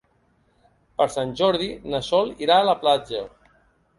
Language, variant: Catalan, Central